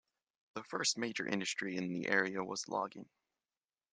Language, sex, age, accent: English, male, 19-29, United States English